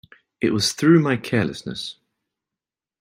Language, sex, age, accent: English, male, 19-29, England English